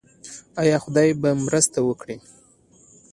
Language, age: Pashto, 19-29